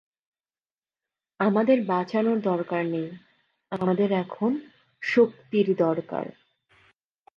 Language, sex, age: Bengali, female, 19-29